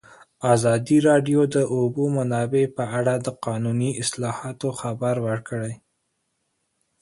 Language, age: Pashto, 19-29